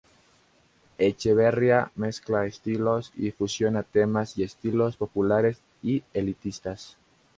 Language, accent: Spanish, Andino-Pacífico: Colombia, Perú, Ecuador, oeste de Bolivia y Venezuela andina